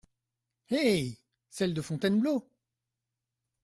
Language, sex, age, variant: French, male, 40-49, Français de métropole